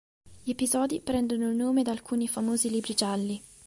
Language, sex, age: Italian, female, 19-29